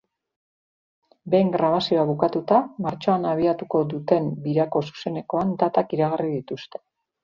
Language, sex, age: Basque, female, 40-49